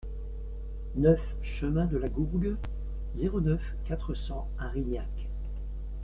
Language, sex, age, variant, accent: French, male, 60-69, Français d'Europe, Français de Belgique